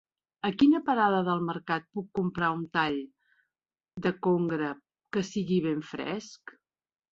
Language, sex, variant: Catalan, female, Central